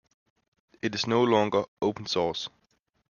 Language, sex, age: English, male, under 19